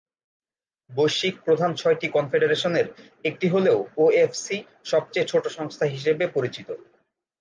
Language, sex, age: Bengali, male, 19-29